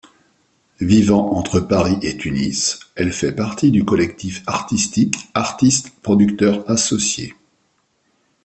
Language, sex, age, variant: French, male, 50-59, Français de métropole